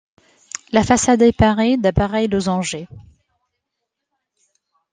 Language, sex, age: French, female, 19-29